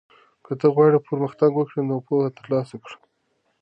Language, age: Pashto, 30-39